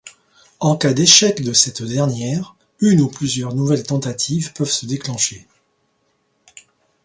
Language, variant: French, Français de métropole